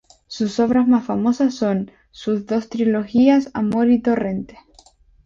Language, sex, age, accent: Spanish, female, 19-29, España: Islas Canarias